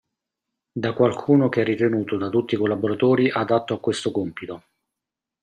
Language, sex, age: Italian, male, 40-49